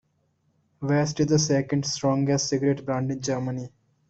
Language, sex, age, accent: English, male, under 19, India and South Asia (India, Pakistan, Sri Lanka)